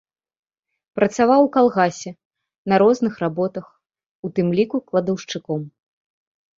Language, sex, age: Belarusian, female, 30-39